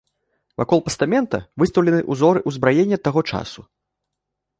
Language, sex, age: Belarusian, male, under 19